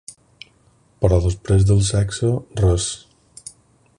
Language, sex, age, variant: Catalan, male, 50-59, Balear